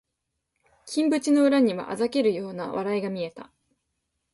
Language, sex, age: Japanese, female, 19-29